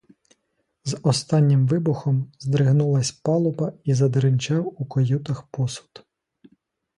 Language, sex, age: Ukrainian, male, 30-39